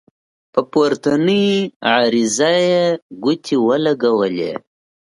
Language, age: Pashto, 19-29